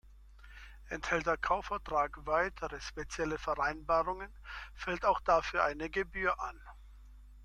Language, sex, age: German, male, 50-59